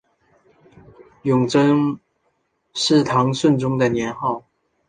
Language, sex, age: Chinese, male, under 19